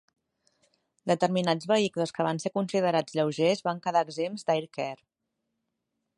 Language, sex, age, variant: Catalan, female, 30-39, Nord-Occidental